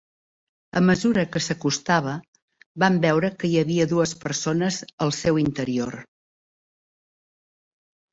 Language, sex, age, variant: Catalan, female, 60-69, Central